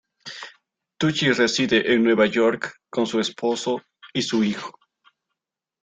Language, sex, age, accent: Spanish, male, 19-29, Andino-Pacífico: Colombia, Perú, Ecuador, oeste de Bolivia y Venezuela andina